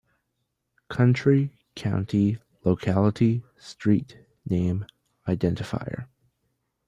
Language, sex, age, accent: English, male, under 19, United States English